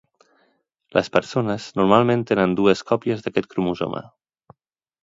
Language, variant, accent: Catalan, Central, central